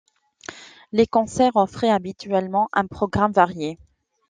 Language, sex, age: French, female, 30-39